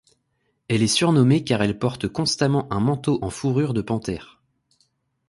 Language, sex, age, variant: French, male, 19-29, Français de métropole